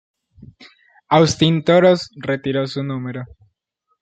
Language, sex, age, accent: Spanish, male, under 19, Caribe: Cuba, Venezuela, Puerto Rico, República Dominicana, Panamá, Colombia caribeña, México caribeño, Costa del golfo de México